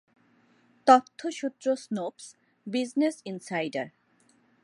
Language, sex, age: Bengali, female, 30-39